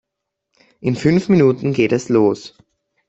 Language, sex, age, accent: German, male, under 19, Österreichisches Deutsch